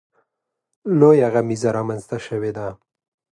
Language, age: Pashto, 30-39